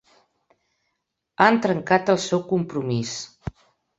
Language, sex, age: Catalan, female, 60-69